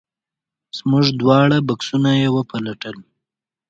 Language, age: Pashto, 19-29